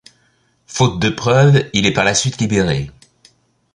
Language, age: French, 70-79